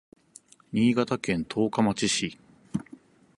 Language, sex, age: Japanese, male, 40-49